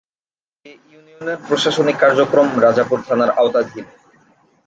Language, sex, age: Bengali, male, 19-29